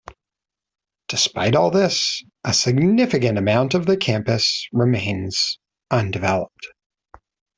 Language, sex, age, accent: English, male, 40-49, Canadian English